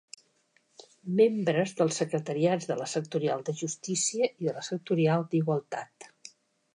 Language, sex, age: Catalan, female, 70-79